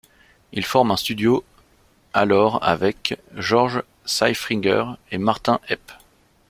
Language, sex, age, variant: French, male, 30-39, Français de métropole